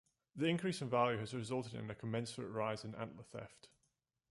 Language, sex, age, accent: English, male, 19-29, England English